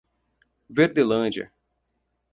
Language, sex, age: Portuguese, male, 19-29